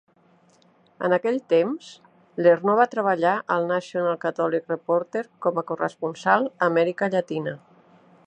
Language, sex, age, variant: Catalan, female, 50-59, Central